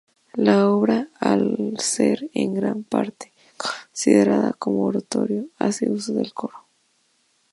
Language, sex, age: Spanish, female, 19-29